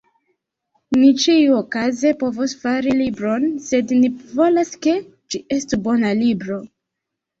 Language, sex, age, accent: Esperanto, female, 19-29, Internacia